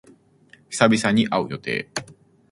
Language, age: Japanese, 19-29